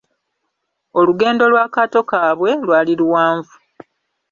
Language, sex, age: Ganda, female, 30-39